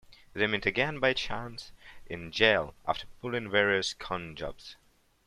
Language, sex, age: English, male, under 19